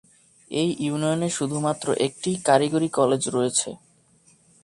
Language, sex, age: Bengali, male, 19-29